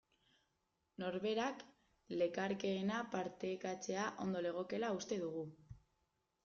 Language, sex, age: Basque, female, 19-29